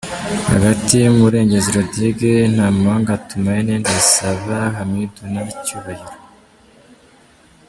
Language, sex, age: Kinyarwanda, male, 30-39